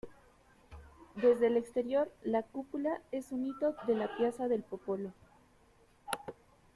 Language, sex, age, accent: Spanish, female, 19-29, México